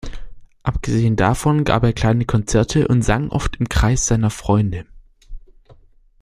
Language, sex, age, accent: German, male, under 19, Deutschland Deutsch